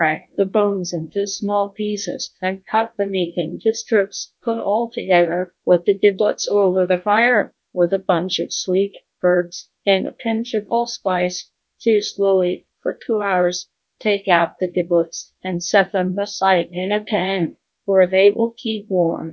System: TTS, GlowTTS